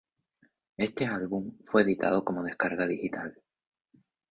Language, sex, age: Spanish, male, 19-29